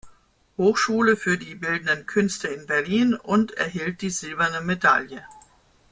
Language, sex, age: German, male, 50-59